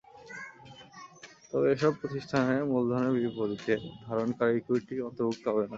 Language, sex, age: Bengali, male, 19-29